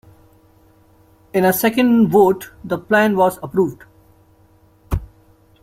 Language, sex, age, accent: English, male, 30-39, New Zealand English